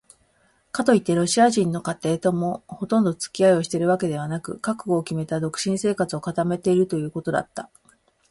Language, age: Japanese, 40-49